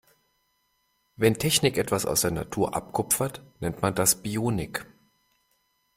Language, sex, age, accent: German, male, 40-49, Deutschland Deutsch